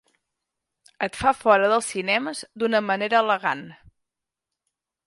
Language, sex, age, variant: Catalan, female, 40-49, Central